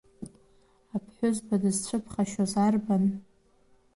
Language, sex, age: Abkhazian, female, under 19